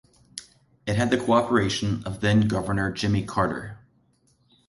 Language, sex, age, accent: English, male, 40-49, United States English